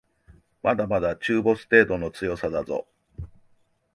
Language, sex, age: Japanese, male, 50-59